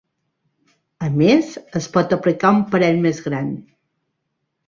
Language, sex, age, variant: Catalan, female, 30-39, Central